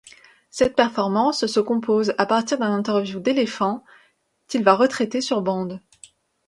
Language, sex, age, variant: French, female, 19-29, Français de métropole